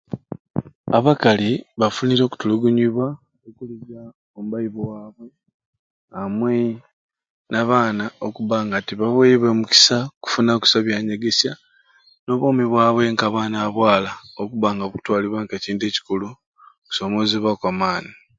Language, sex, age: Ruuli, male, 30-39